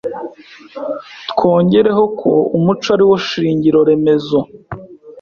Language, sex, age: Kinyarwanda, female, 19-29